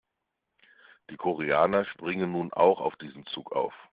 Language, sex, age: German, male, 40-49